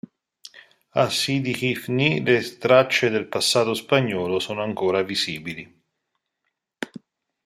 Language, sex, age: Italian, male, 40-49